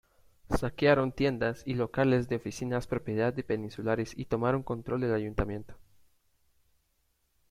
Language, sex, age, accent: Spanish, male, 19-29, América central